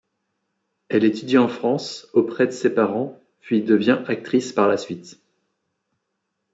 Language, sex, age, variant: French, male, 40-49, Français de métropole